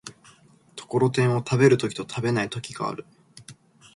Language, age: Japanese, 19-29